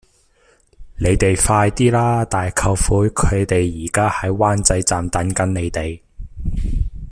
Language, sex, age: Cantonese, male, 30-39